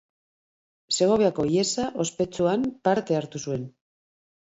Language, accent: Basque, Mendebalekoa (Araba, Bizkaia, Gipuzkoako mendebaleko herri batzuk)